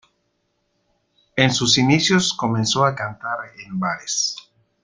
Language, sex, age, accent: Spanish, male, 50-59, México